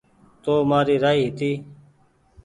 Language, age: Goaria, 19-29